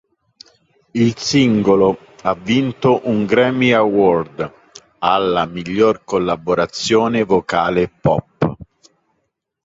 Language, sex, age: Italian, male, 40-49